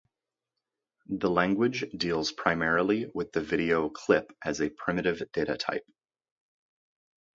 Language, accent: English, Canadian English